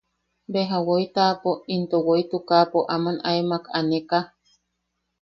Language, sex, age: Yaqui, female, 30-39